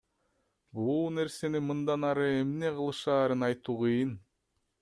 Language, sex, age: Kyrgyz, male, 19-29